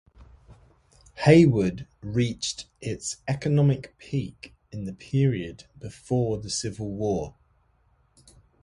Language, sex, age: English, male, 40-49